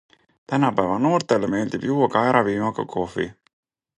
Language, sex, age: Estonian, male, 40-49